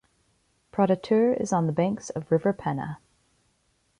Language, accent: English, United States English